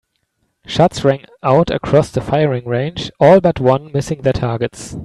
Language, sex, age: English, male, 19-29